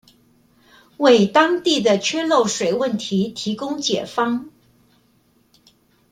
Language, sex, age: Chinese, female, 60-69